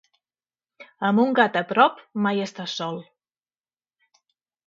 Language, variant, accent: Catalan, Central, central